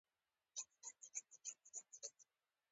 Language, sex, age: Pashto, female, 19-29